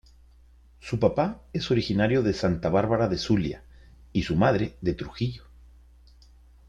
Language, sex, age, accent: Spanish, male, 50-59, México